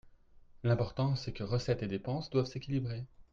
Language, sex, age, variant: French, male, 30-39, Français de métropole